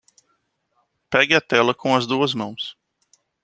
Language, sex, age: Portuguese, male, 40-49